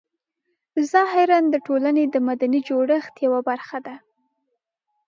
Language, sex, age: Pashto, female, 19-29